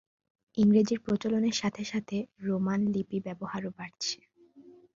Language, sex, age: Bengali, female, under 19